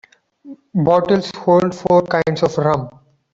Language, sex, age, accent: English, male, 19-29, India and South Asia (India, Pakistan, Sri Lanka)